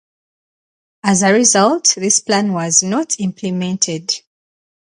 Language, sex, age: English, female, 30-39